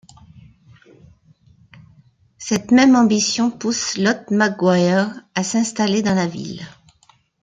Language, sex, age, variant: French, female, 50-59, Français de métropole